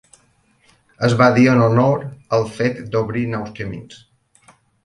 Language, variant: Catalan, Balear